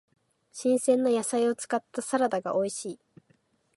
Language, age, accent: Japanese, 19-29, 標準語